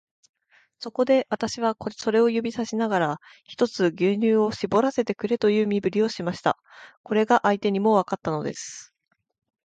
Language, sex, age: Japanese, female, 19-29